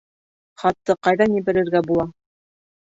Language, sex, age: Bashkir, female, 30-39